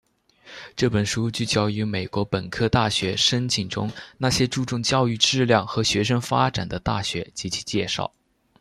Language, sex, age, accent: Chinese, male, under 19, 出生地：湖南省